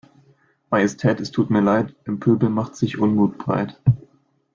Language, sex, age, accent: German, male, 19-29, Deutschland Deutsch